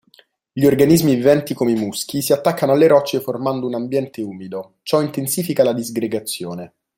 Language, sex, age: Italian, male, 19-29